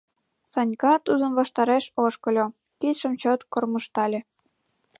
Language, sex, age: Mari, female, 19-29